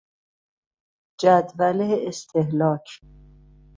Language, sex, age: Persian, female, 40-49